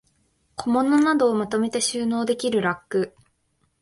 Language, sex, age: Japanese, female, 19-29